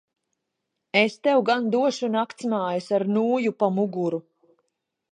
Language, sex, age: Latvian, female, 40-49